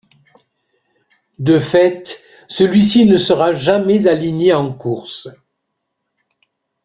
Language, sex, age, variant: French, male, 50-59, Français de métropole